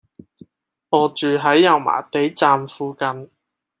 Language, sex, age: Cantonese, male, 19-29